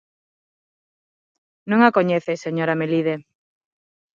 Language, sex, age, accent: Galician, female, 30-39, Normativo (estándar); Neofalante